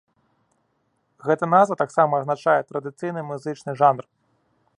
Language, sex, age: Belarusian, male, 30-39